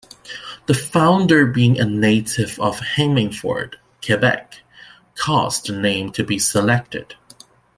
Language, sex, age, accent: English, male, 30-39, Canadian English